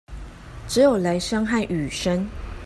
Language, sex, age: Chinese, female, 30-39